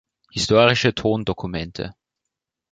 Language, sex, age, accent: German, male, 19-29, Österreichisches Deutsch